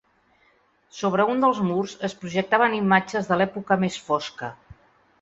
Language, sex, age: Catalan, female, 60-69